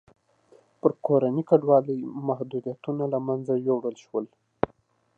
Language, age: Pashto, 19-29